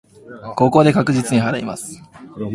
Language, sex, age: Japanese, male, under 19